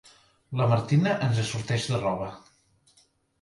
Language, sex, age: Catalan, male, 40-49